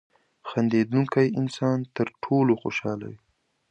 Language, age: Pashto, 19-29